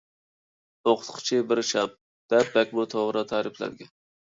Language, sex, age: Uyghur, male, 19-29